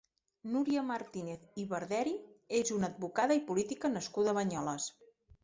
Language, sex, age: Catalan, female, 40-49